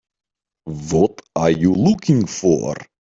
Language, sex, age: English, male, 30-39